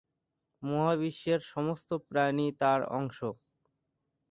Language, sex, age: Bengali, male, 19-29